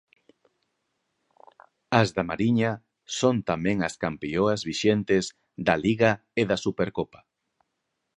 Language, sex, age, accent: Galician, male, 40-49, Normativo (estándar)